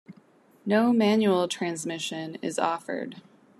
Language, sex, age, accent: English, female, 30-39, United States English